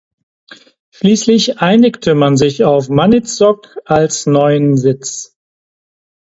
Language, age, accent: German, 40-49, Deutschland Deutsch